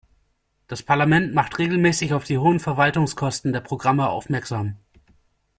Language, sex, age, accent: German, male, 19-29, Deutschland Deutsch